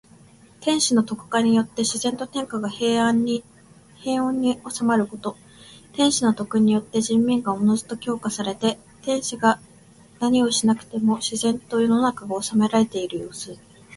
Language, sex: Japanese, female